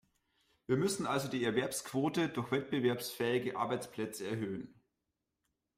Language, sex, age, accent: German, male, 30-39, Deutschland Deutsch